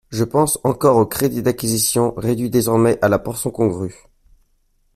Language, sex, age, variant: French, male, 19-29, Français de métropole